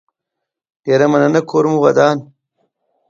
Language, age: Pashto, 40-49